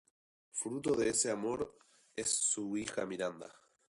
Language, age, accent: Spanish, 19-29, España: Islas Canarias; Rioplatense: Argentina, Uruguay, este de Bolivia, Paraguay